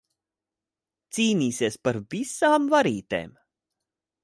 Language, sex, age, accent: Latvian, male, 30-39, bez akcenta